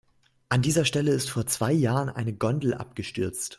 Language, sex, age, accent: German, male, 19-29, Deutschland Deutsch